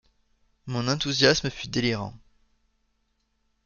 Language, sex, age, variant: French, male, 19-29, Français de métropole